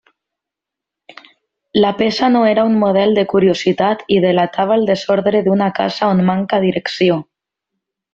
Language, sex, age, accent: Catalan, female, 19-29, valencià